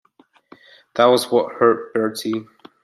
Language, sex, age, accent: English, male, 19-29, United States English